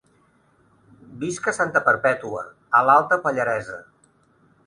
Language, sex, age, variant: Catalan, male, 50-59, Central